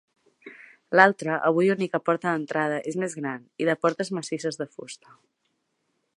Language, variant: Catalan, Central